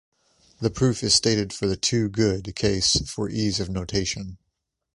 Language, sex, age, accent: English, male, 30-39, United States English